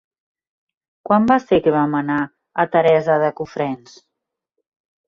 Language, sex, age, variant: Catalan, female, 40-49, Central